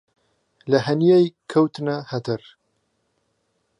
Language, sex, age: Central Kurdish, male, 19-29